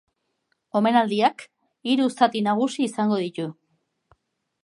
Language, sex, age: Basque, female, 50-59